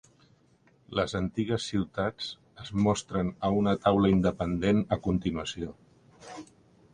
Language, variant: Catalan, Central